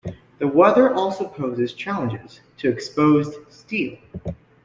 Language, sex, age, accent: English, male, under 19, United States English